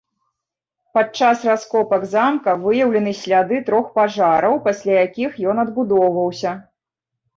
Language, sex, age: Belarusian, female, 30-39